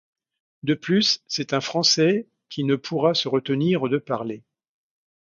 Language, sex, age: French, male, 60-69